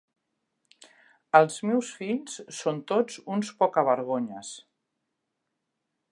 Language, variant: Catalan, Central